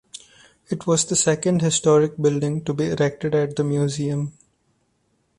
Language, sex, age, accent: English, male, 19-29, India and South Asia (India, Pakistan, Sri Lanka)